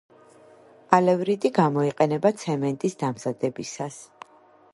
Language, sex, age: Georgian, female, 40-49